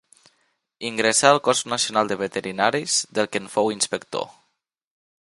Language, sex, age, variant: Catalan, male, 19-29, Nord-Occidental